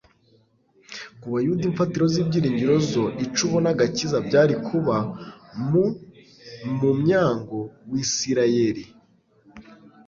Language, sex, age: Kinyarwanda, male, 19-29